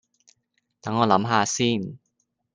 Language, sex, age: Cantonese, male, 19-29